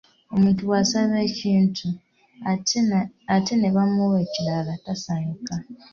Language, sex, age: Ganda, female, 19-29